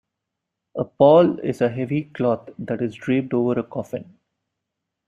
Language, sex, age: English, male, 19-29